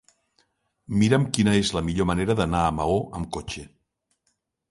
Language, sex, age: Catalan, male, 60-69